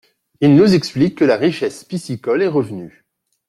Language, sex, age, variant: French, male, 40-49, Français de métropole